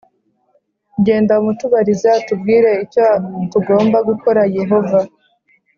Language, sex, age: Kinyarwanda, male, 19-29